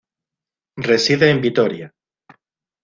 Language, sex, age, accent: Spanish, male, 40-49, España: Sur peninsular (Andalucia, Extremadura, Murcia)